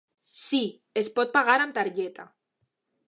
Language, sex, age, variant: Catalan, female, under 19, Alacantí